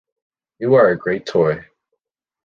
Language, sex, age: English, male, under 19